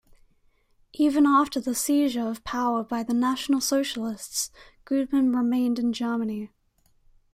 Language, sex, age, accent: English, female, 19-29, England English